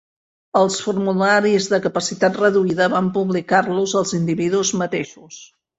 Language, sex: Catalan, female